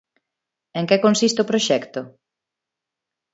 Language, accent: Galician, Neofalante